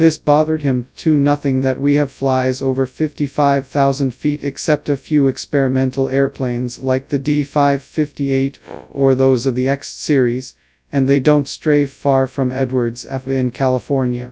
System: TTS, FastPitch